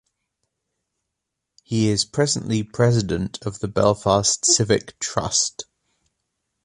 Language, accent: English, England English